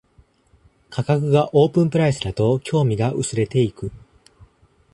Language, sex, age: Japanese, male, 19-29